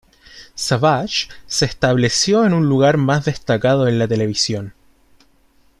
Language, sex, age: Spanish, male, 19-29